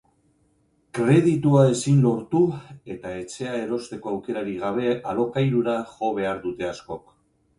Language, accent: Basque, Mendebalekoa (Araba, Bizkaia, Gipuzkoako mendebaleko herri batzuk)